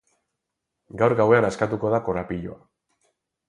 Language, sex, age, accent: Basque, male, 40-49, Mendebalekoa (Araba, Bizkaia, Gipuzkoako mendebaleko herri batzuk)